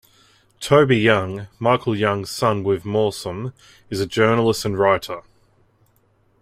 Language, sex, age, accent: English, male, 30-39, Australian English